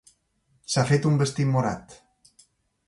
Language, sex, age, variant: Catalan, female, 40-49, Balear